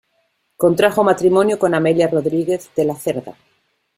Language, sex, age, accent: Spanish, female, 50-59, España: Norte peninsular (Asturias, Castilla y León, Cantabria, País Vasco, Navarra, Aragón, La Rioja, Guadalajara, Cuenca)